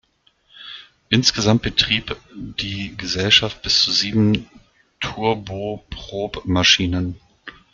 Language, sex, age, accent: German, male, 40-49, Deutschland Deutsch